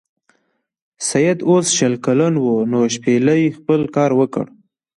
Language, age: Pashto, 19-29